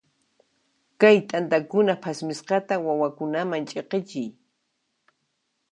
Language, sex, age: Puno Quechua, female, 19-29